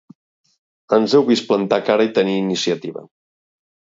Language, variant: Catalan, Central